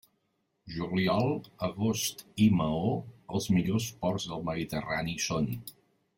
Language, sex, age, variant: Catalan, male, 50-59, Central